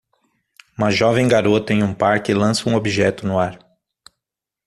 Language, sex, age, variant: Portuguese, male, 40-49, Portuguese (Brasil)